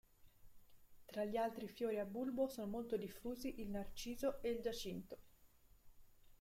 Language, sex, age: Italian, female, 19-29